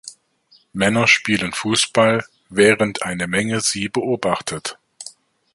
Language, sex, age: German, male, 40-49